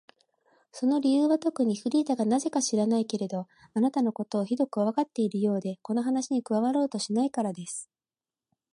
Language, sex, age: Japanese, female, 40-49